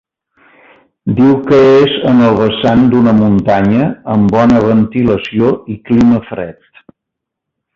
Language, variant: Catalan, Central